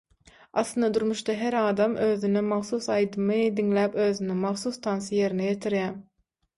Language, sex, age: Turkmen, female, 19-29